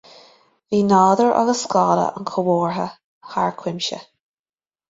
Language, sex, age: Irish, female, 30-39